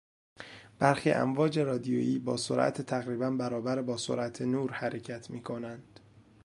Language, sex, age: Persian, male, 19-29